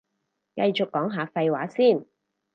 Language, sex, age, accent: Cantonese, female, 30-39, 广州音